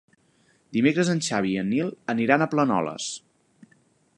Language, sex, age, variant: Catalan, male, 19-29, Central